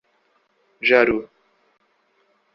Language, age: Portuguese, 19-29